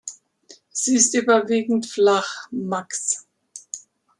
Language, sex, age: German, female, 50-59